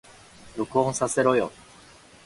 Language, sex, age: Japanese, male, 19-29